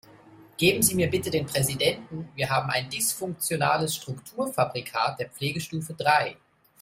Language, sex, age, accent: German, male, 30-39, Deutschland Deutsch